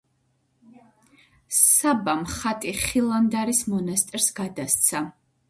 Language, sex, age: Georgian, female, 30-39